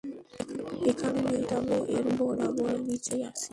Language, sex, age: Bengali, female, 19-29